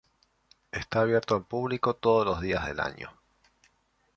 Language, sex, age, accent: Spanish, male, 40-49, Rioplatense: Argentina, Uruguay, este de Bolivia, Paraguay